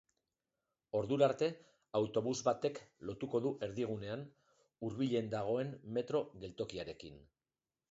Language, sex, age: Basque, male, 40-49